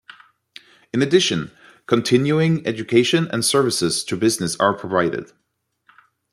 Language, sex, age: English, male, 30-39